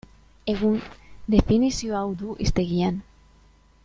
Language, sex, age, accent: Basque, female, 19-29, Mendebalekoa (Araba, Bizkaia, Gipuzkoako mendebaleko herri batzuk)